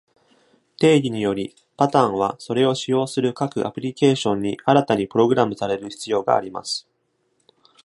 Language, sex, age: Japanese, male, 30-39